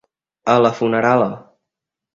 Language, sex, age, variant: Catalan, male, under 19, Central